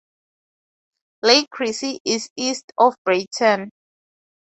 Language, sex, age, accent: English, female, 19-29, Southern African (South Africa, Zimbabwe, Namibia)